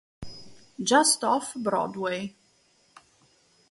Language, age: Italian, 19-29